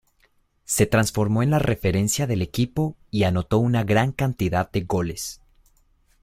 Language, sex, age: Spanish, male, 19-29